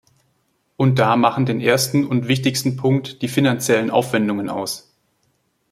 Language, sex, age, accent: German, male, 19-29, Deutschland Deutsch